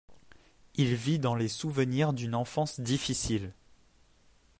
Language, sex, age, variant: French, male, 19-29, Français de métropole